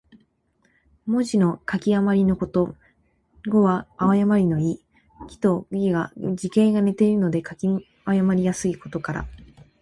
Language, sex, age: Japanese, female, 19-29